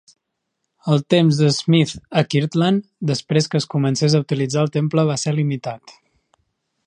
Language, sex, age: Catalan, female, 19-29